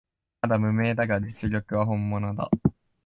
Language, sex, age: Japanese, male, 19-29